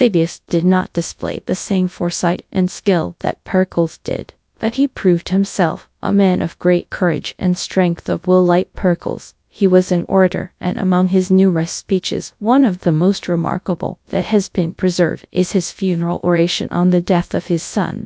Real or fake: fake